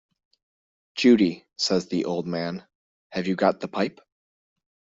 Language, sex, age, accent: English, male, 30-39, United States English